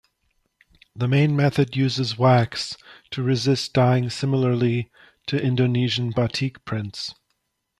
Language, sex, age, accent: English, male, 30-39, United States English